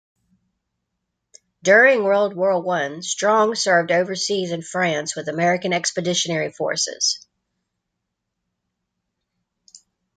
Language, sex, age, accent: English, female, 40-49, United States English